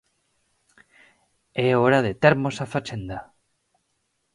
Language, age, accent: Galician, 19-29, Normativo (estándar)